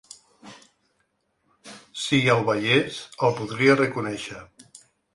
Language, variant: Catalan, Central